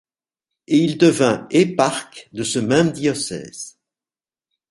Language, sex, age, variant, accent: French, male, 60-69, Français d'Europe, Français de Belgique